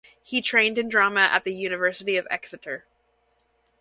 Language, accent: English, United States English